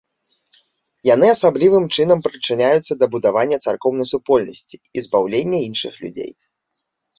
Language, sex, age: Belarusian, male, 19-29